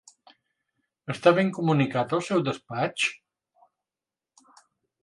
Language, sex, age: Catalan, male, 70-79